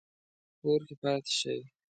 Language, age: Pashto, 19-29